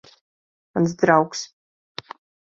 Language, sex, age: Latvian, female, 30-39